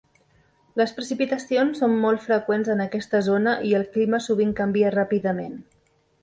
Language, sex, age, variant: Catalan, female, 40-49, Central